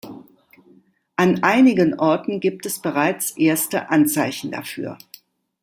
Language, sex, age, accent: German, female, 60-69, Deutschland Deutsch